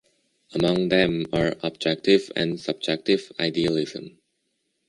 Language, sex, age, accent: English, male, under 19, United States English